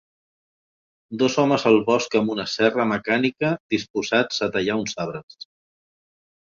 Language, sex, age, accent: Catalan, male, 50-59, Neutre